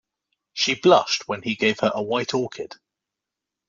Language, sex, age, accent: English, male, 40-49, England English